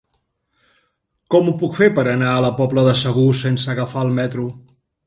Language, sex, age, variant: Catalan, male, 50-59, Central